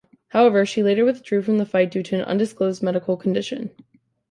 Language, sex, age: English, female, 19-29